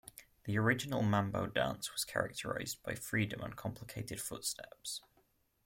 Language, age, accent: English, 19-29, England English